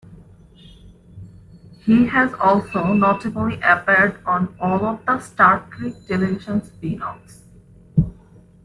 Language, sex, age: English, female, 19-29